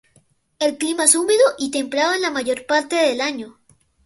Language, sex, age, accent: Spanish, male, under 19, Andino-Pacífico: Colombia, Perú, Ecuador, oeste de Bolivia y Venezuela andina